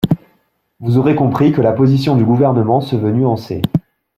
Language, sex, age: French, male, 19-29